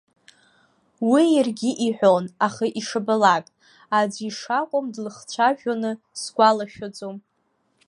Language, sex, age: Abkhazian, female, under 19